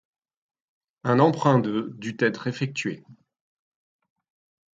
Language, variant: French, Français de métropole